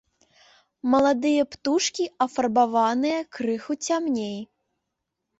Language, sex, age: Belarusian, female, under 19